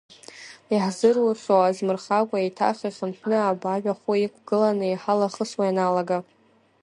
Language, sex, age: Abkhazian, female, under 19